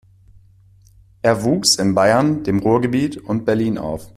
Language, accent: German, Deutschland Deutsch